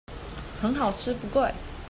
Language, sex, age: Chinese, female, 30-39